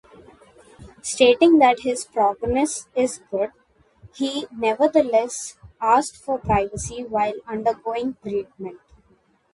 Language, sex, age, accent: English, female, under 19, India and South Asia (India, Pakistan, Sri Lanka)